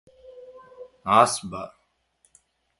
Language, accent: English, England English